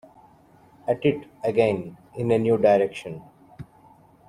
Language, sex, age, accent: English, male, 19-29, India and South Asia (India, Pakistan, Sri Lanka)